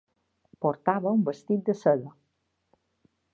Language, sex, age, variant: Catalan, female, 60-69, Balear